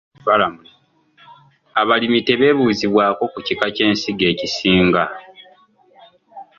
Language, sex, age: Ganda, male, 30-39